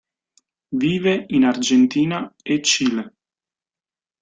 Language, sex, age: Italian, male, 30-39